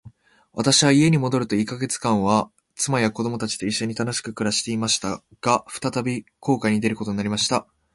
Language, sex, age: Japanese, male, 19-29